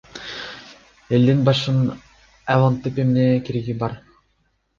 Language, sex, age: Kyrgyz, male, under 19